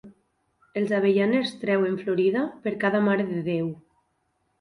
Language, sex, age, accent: Catalan, female, 30-39, valencià